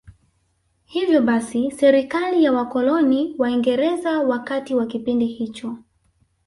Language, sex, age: Swahili, female, 19-29